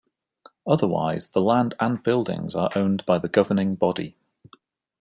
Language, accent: English, England English